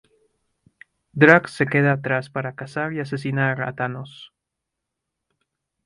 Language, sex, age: Spanish, male, 19-29